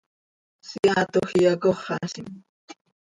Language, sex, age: Seri, female, 40-49